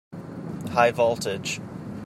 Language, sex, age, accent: English, male, 19-29, United States English